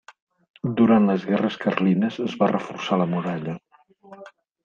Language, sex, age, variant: Catalan, male, 50-59, Central